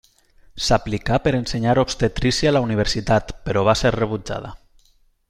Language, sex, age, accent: Catalan, male, 19-29, valencià